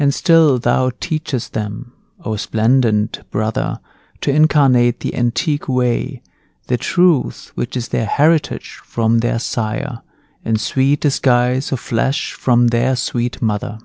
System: none